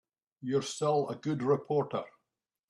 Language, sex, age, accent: English, male, 50-59, Scottish English